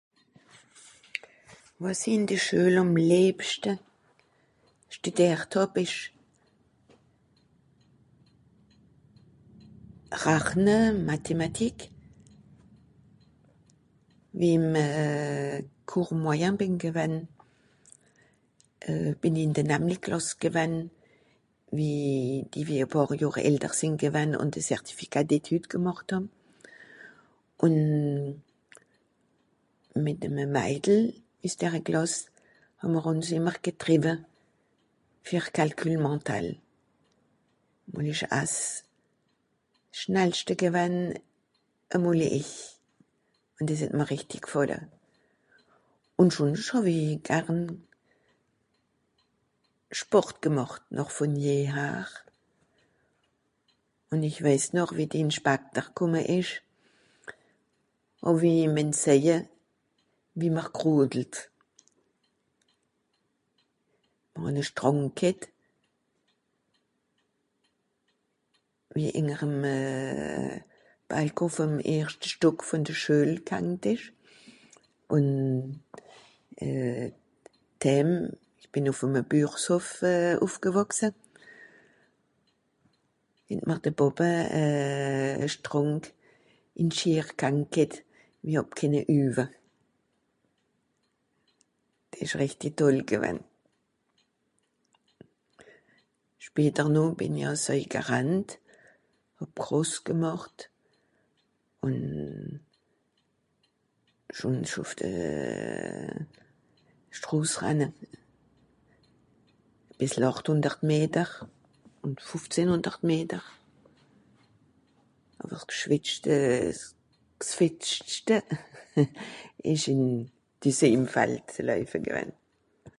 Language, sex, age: Swiss German, female, 70-79